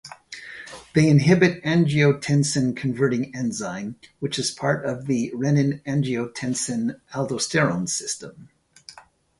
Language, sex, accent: English, male, United States English